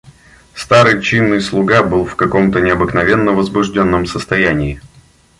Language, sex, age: Russian, male, 30-39